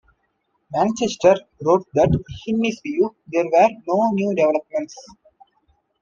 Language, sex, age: English, male, 19-29